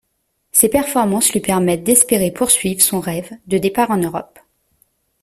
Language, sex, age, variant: French, female, 30-39, Français de métropole